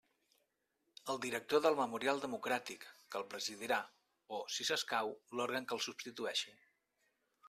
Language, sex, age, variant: Catalan, male, 40-49, Central